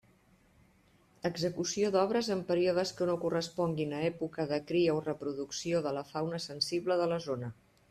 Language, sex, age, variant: Catalan, female, 50-59, Central